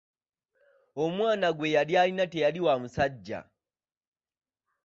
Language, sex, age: Ganda, male, 19-29